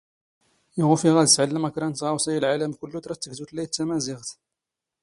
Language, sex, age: Tachelhit, male, 30-39